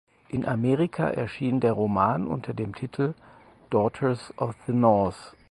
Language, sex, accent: German, male, Deutschland Deutsch